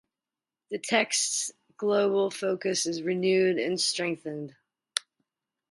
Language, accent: English, United States English